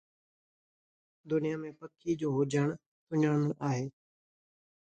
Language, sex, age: Sindhi, male, 19-29